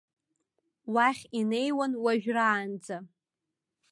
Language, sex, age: Abkhazian, female, 19-29